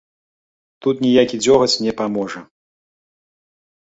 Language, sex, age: Belarusian, male, 40-49